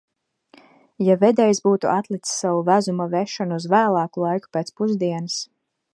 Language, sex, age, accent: Latvian, female, 30-39, bez akcenta